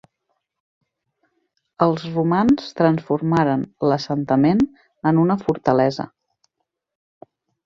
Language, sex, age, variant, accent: Catalan, female, 30-39, Central, Oriental